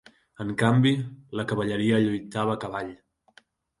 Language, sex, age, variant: Catalan, male, 19-29, Central